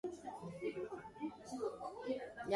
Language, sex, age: English, female, 19-29